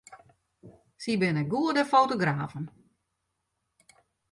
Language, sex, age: Western Frisian, female, 60-69